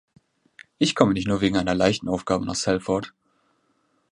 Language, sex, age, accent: German, male, 19-29, Deutschland Deutsch